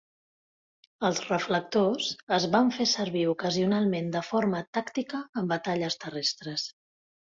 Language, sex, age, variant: Catalan, female, 40-49, Central